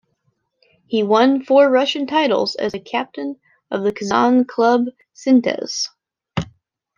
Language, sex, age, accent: English, female, 19-29, United States English